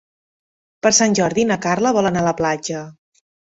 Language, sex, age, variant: Catalan, female, 40-49, Central